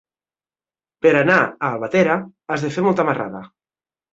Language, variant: Catalan, Nord-Occidental